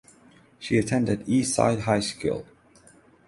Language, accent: English, England English; India and South Asia (India, Pakistan, Sri Lanka)